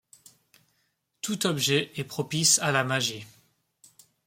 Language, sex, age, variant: French, male, 19-29, Français de métropole